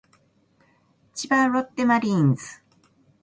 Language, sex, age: Japanese, female, 40-49